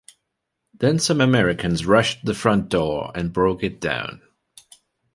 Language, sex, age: English, male, 30-39